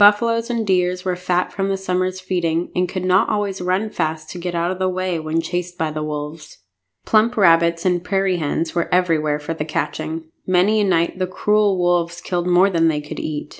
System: none